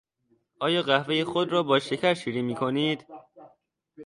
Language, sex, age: Persian, male, under 19